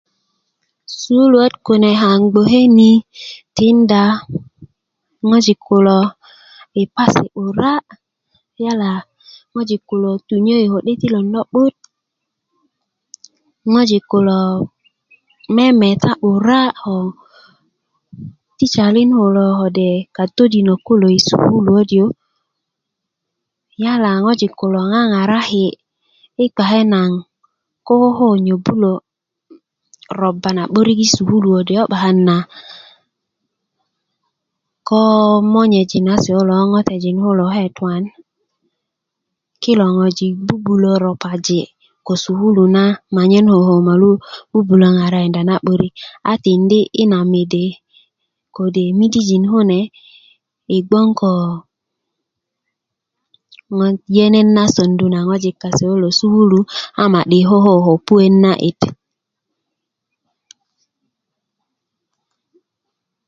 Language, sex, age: Kuku, female, 19-29